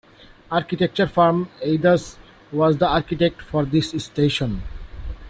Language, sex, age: English, male, 40-49